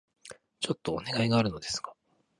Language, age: Japanese, 30-39